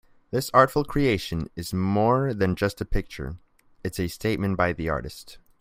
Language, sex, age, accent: English, male, 19-29, United States English